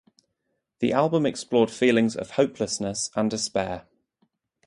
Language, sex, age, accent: English, male, 19-29, England English